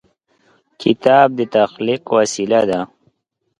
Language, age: Pashto, 19-29